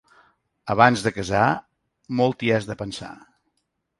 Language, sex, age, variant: Catalan, male, 60-69, Central